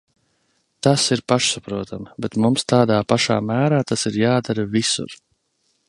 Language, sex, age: Latvian, male, 30-39